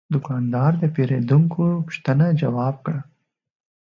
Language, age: Pashto, 19-29